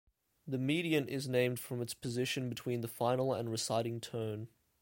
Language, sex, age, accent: English, male, 19-29, Australian English